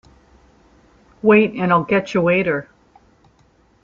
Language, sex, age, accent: English, female, 50-59, United States English